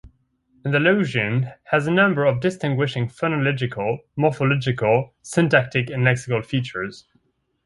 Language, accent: English, England English